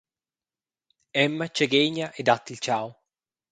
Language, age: Romansh, 30-39